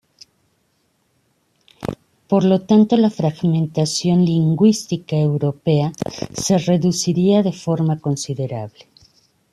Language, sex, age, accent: Spanish, female, 50-59, México